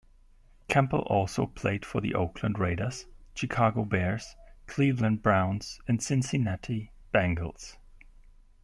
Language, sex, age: English, male, 40-49